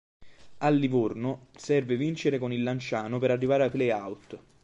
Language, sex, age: Italian, male, 19-29